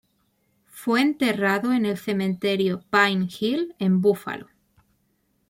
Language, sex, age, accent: Spanish, female, 19-29, España: Centro-Sur peninsular (Madrid, Toledo, Castilla-La Mancha)